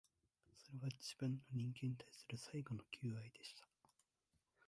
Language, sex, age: Japanese, male, 19-29